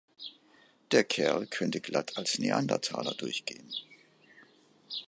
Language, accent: German, Deutschland Deutsch